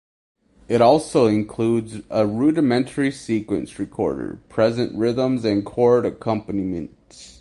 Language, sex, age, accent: English, male, 19-29, United States English